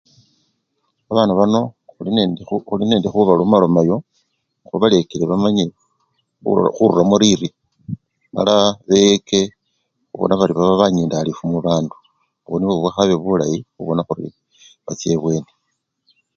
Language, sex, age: Luyia, male, 50-59